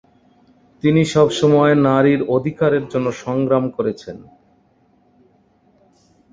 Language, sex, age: Bengali, male, 30-39